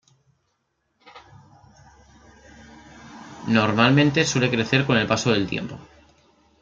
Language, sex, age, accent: Spanish, male, 19-29, España: Norte peninsular (Asturias, Castilla y León, Cantabria, País Vasco, Navarra, Aragón, La Rioja, Guadalajara, Cuenca)